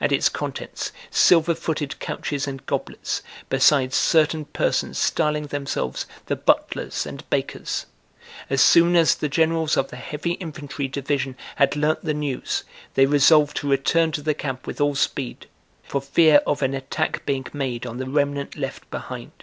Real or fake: real